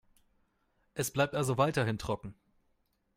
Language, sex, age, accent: German, male, 19-29, Deutschland Deutsch